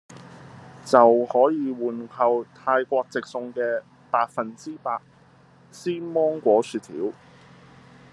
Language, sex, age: Cantonese, male, 19-29